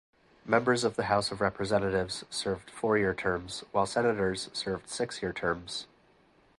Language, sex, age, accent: English, male, 19-29, United States English